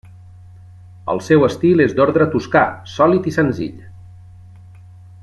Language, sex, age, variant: Catalan, male, 40-49, Central